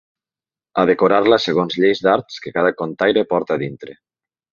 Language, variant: Catalan, Nord-Occidental